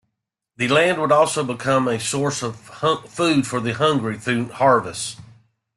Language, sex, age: English, male, 50-59